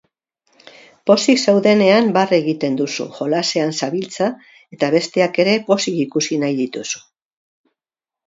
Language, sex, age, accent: Basque, female, 70-79, Mendebalekoa (Araba, Bizkaia, Gipuzkoako mendebaleko herri batzuk)